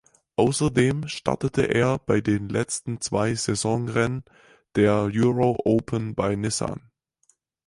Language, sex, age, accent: German, male, under 19, Deutschland Deutsch